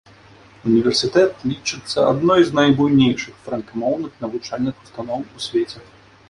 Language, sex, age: Belarusian, male, 19-29